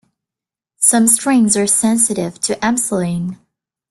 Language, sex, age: English, female, 19-29